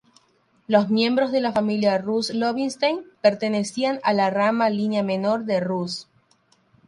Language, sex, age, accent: Spanish, female, 19-29, Rioplatense: Argentina, Uruguay, este de Bolivia, Paraguay